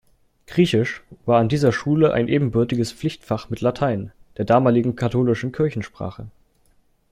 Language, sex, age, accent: German, male, under 19, Deutschland Deutsch